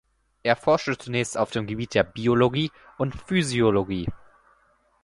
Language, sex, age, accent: German, male, 19-29, Deutschland Deutsch